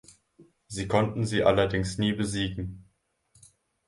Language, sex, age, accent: German, male, under 19, Deutschland Deutsch